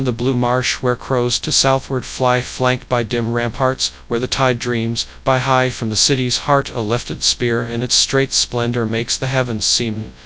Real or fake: fake